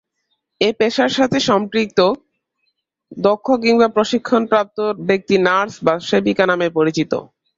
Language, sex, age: Bengali, male, under 19